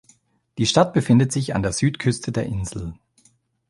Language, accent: German, Schweizerdeutsch